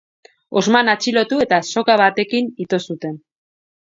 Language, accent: Basque, Mendebalekoa (Araba, Bizkaia, Gipuzkoako mendebaleko herri batzuk)